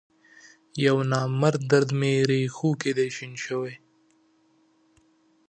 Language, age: Pashto, 19-29